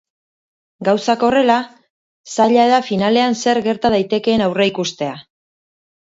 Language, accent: Basque, Mendebalekoa (Araba, Bizkaia, Gipuzkoako mendebaleko herri batzuk)